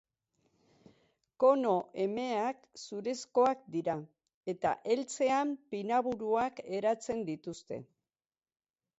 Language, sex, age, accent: Basque, female, 70-79, Erdialdekoa edo Nafarra (Gipuzkoa, Nafarroa)